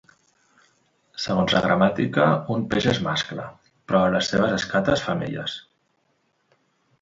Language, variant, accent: Catalan, Central, central